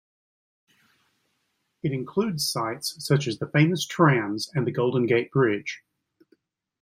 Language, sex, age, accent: English, male, 60-69, United States English